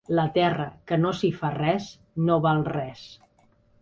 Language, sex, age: Catalan, female, 40-49